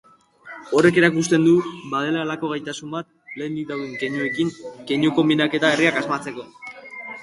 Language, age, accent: Basque, under 19, Mendebalekoa (Araba, Bizkaia, Gipuzkoako mendebaleko herri batzuk)